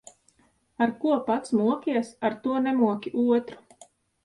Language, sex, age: Latvian, female, 40-49